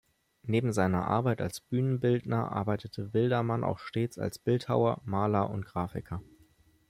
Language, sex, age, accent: German, male, 19-29, Deutschland Deutsch